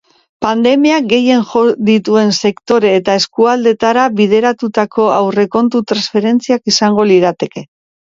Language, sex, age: Basque, female, 50-59